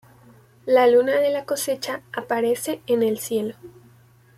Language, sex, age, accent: Spanish, female, 19-29, México